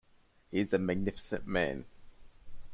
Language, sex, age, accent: English, male, 19-29, Australian English